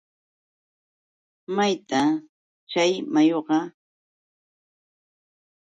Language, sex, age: Yauyos Quechua, female, 60-69